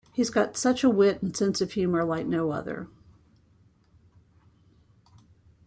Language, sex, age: English, female, 60-69